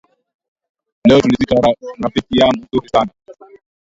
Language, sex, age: Swahili, male, 19-29